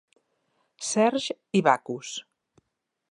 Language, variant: Catalan, Central